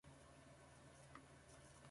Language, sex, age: Japanese, male, 19-29